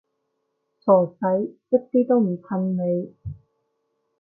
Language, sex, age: Cantonese, female, 19-29